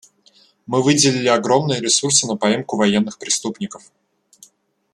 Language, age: Russian, 19-29